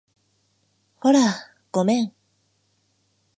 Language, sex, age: Japanese, female, 19-29